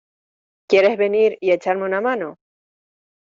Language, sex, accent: Spanish, female, España: Islas Canarias